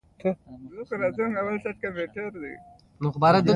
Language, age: Pashto, under 19